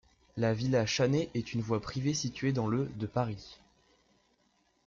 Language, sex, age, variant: French, male, under 19, Français de métropole